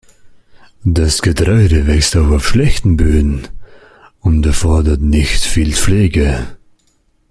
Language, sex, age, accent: German, male, 19-29, Österreichisches Deutsch